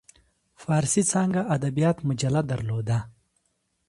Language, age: Pashto, 30-39